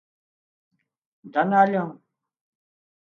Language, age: Wadiyara Koli, 70-79